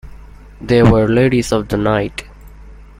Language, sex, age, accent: English, male, 19-29, India and South Asia (India, Pakistan, Sri Lanka)